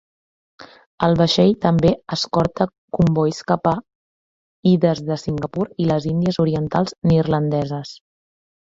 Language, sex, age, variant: Catalan, female, 19-29, Central